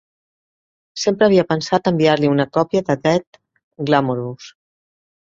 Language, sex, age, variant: Catalan, female, 50-59, Central